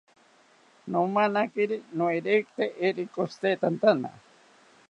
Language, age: South Ucayali Ashéninka, 60-69